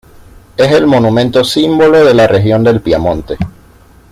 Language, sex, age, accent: Spanish, male, 19-29, Caribe: Cuba, Venezuela, Puerto Rico, República Dominicana, Panamá, Colombia caribeña, México caribeño, Costa del golfo de México